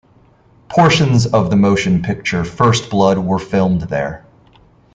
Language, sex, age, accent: English, male, 30-39, United States English